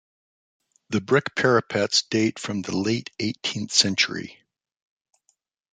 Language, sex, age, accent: English, male, 50-59, United States English